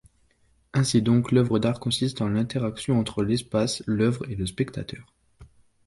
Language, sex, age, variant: French, male, 19-29, Français de métropole